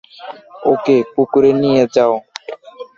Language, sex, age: Bengali, male, under 19